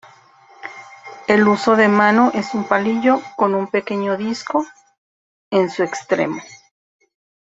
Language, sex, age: Spanish, female, 40-49